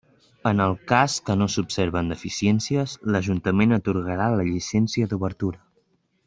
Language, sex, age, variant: Catalan, male, under 19, Central